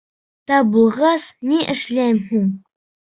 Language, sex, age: Bashkir, male, under 19